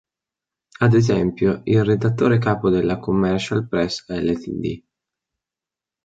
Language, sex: Italian, male